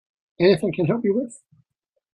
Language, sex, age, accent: English, male, 50-59, Scottish English